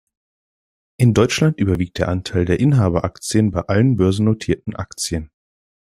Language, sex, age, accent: German, male, 19-29, Deutschland Deutsch